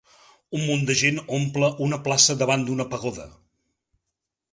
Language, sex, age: Catalan, male, 40-49